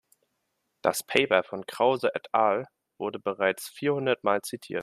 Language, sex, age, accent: German, male, 19-29, Deutschland Deutsch